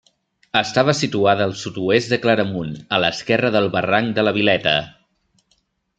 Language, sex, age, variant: Catalan, male, 30-39, Nord-Occidental